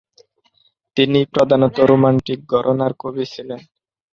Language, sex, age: Bengali, male, 19-29